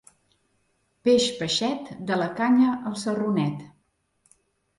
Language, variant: Catalan, Central